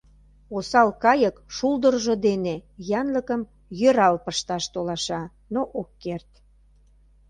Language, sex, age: Mari, female, 40-49